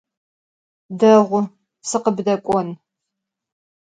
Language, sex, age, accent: Adyghe, female, 40-49, Кıэмгуй (Çemguy)